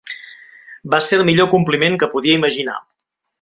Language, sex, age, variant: Catalan, male, 30-39, Central